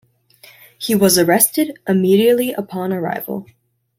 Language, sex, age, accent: English, female, 19-29, United States English